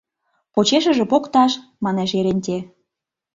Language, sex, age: Mari, female, 40-49